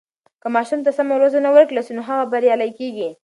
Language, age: Pashto, 19-29